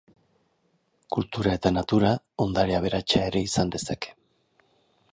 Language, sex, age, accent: Basque, male, 50-59, Erdialdekoa edo Nafarra (Gipuzkoa, Nafarroa)